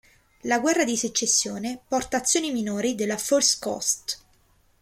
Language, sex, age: Italian, female, 19-29